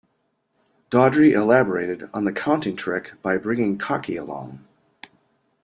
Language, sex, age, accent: English, male, 50-59, United States English